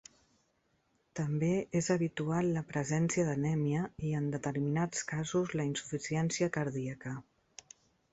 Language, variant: Catalan, Central